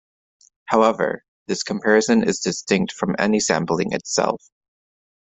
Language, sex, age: English, male, 19-29